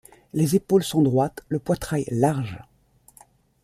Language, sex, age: French, female, 50-59